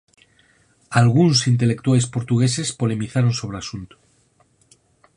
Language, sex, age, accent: Galician, male, 40-49, Normativo (estándar)